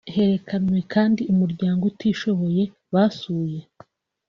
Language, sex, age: Kinyarwanda, female, 19-29